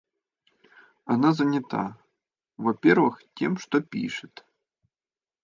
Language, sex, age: Russian, male, 30-39